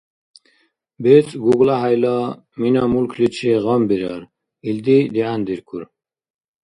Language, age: Dargwa, 50-59